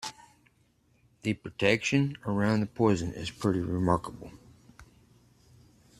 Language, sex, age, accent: English, male, 40-49, United States English